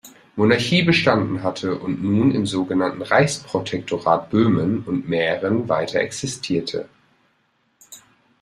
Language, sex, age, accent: German, male, 19-29, Deutschland Deutsch